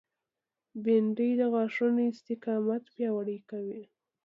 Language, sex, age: Pashto, female, 19-29